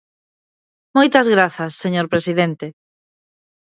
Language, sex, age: Galician, female, 30-39